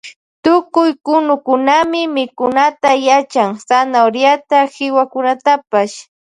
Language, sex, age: Loja Highland Quichua, female, 19-29